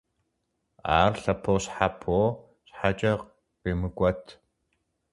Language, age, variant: Kabardian, 19-29, Адыгэбзэ (Къэбэрдей, Кирил, псоми зэдай)